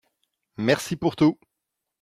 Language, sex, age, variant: French, male, 40-49, Français d'Europe